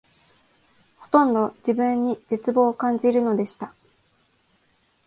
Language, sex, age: Japanese, female, 19-29